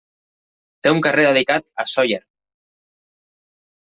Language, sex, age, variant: Catalan, male, 19-29, Central